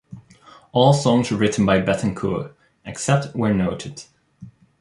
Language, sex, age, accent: English, male, 19-29, Dutch